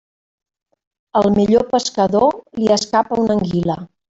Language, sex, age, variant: Catalan, female, 60-69, Central